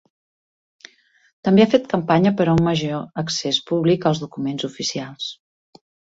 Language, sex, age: Catalan, female, 50-59